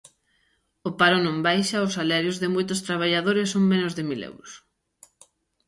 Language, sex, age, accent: Galician, female, 30-39, Oriental (común en zona oriental)